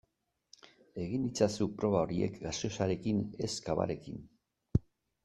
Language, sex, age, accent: Basque, male, 60-69, Erdialdekoa edo Nafarra (Gipuzkoa, Nafarroa)